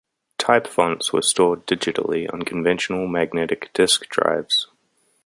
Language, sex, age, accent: English, male, 30-39, New Zealand English